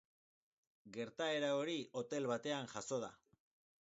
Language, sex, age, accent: Basque, male, 60-69, Mendebalekoa (Araba, Bizkaia, Gipuzkoako mendebaleko herri batzuk)